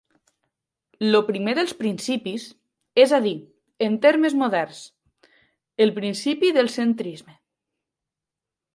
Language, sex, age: Catalan, male, under 19